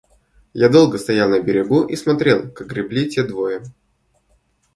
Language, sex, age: Russian, male, 19-29